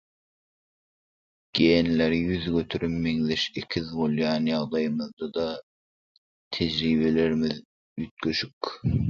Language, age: Turkmen, 19-29